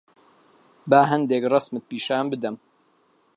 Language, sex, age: Central Kurdish, male, 19-29